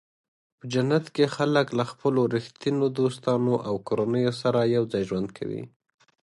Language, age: Pashto, 19-29